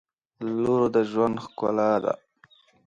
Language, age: Pashto, 30-39